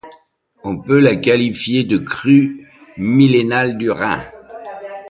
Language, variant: French, Français de métropole